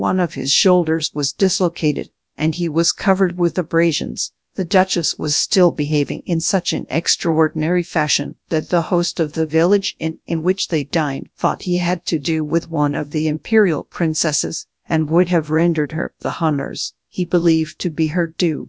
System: TTS, GradTTS